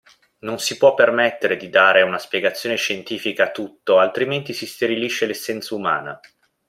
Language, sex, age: Italian, male, 30-39